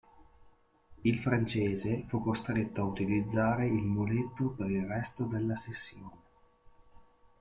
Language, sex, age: Italian, male, 30-39